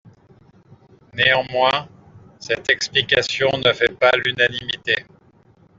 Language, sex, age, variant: French, male, 50-59, Français de métropole